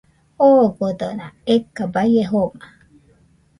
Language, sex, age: Nüpode Huitoto, female, 40-49